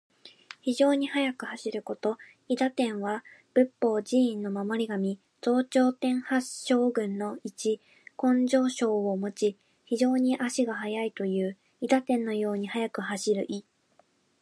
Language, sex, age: Japanese, female, 19-29